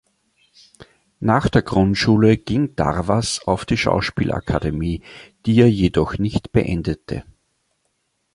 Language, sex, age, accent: German, male, 50-59, Österreichisches Deutsch